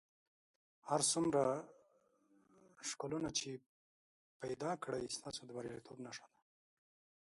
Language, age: Pashto, 19-29